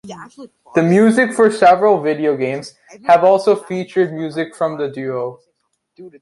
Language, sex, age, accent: English, male, under 19, United States English